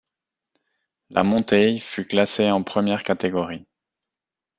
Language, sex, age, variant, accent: French, male, 30-39, Français d'Europe, Français de Suisse